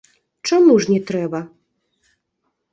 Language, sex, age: Belarusian, female, 19-29